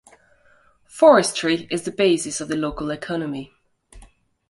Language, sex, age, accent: English, female, 30-39, Irish English